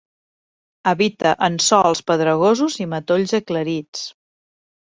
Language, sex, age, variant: Catalan, female, 40-49, Central